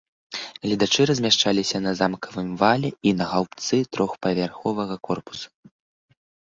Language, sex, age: Belarusian, male, 19-29